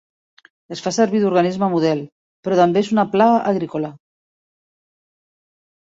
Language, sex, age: Catalan, female, 50-59